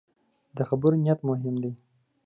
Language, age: Pashto, 19-29